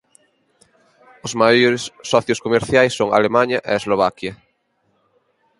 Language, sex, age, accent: Galician, male, 19-29, Normativo (estándar)